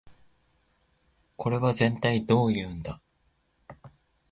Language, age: Japanese, 19-29